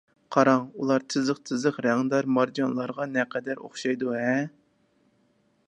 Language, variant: Uyghur, ئۇيغۇر تىلى